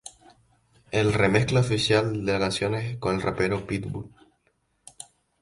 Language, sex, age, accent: Spanish, male, 19-29, España: Islas Canarias